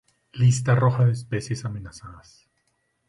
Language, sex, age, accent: Spanish, male, 30-39, Caribe: Cuba, Venezuela, Puerto Rico, República Dominicana, Panamá, Colombia caribeña, México caribeño, Costa del golfo de México